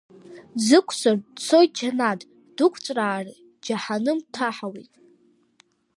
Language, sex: Abkhazian, female